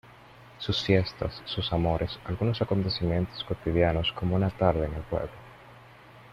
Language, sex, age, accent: Spanish, male, 30-39, Caribe: Cuba, Venezuela, Puerto Rico, República Dominicana, Panamá, Colombia caribeña, México caribeño, Costa del golfo de México